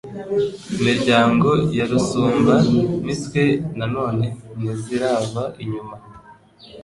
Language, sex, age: Kinyarwanda, male, 19-29